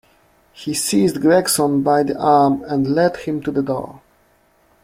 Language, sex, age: English, male, 30-39